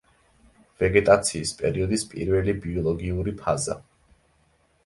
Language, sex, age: Georgian, male, 19-29